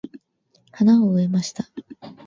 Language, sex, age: Japanese, female, 19-29